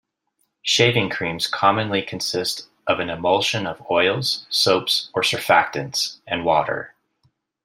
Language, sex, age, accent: English, male, 30-39, United States English